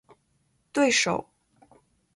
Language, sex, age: Chinese, female, 19-29